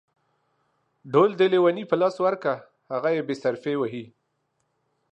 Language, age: Pashto, 40-49